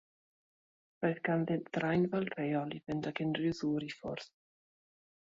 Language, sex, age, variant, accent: Welsh, female, 40-49, South-Western Welsh, Y Deyrnas Unedig Cymraeg